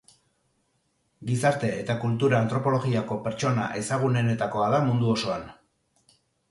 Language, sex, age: Basque, male, 40-49